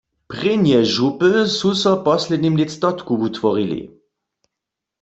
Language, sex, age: Upper Sorbian, male, 40-49